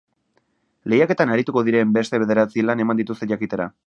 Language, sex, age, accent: Basque, male, 30-39, Mendebalekoa (Araba, Bizkaia, Gipuzkoako mendebaleko herri batzuk)